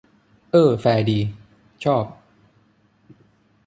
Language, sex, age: Thai, male, 40-49